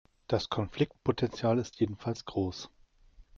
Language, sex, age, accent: German, male, 40-49, Deutschland Deutsch